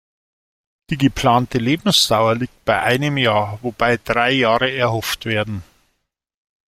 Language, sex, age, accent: German, male, 50-59, Deutschland Deutsch